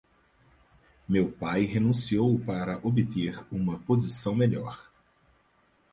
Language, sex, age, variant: Portuguese, male, 30-39, Portuguese (Brasil)